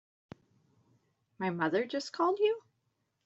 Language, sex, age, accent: English, female, 30-39, United States English